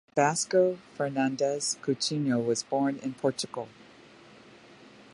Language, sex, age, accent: English, female, 60-69, United States English